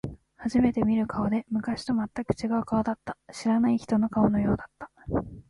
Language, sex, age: Japanese, female, 19-29